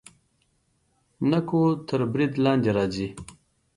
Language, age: Pashto, 30-39